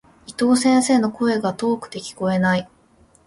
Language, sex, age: Japanese, female, 19-29